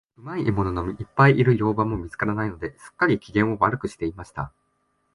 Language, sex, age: Japanese, male, 19-29